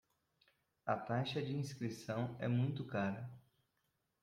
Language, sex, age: Portuguese, male, 19-29